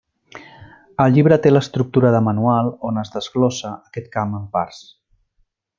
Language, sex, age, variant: Catalan, male, 50-59, Central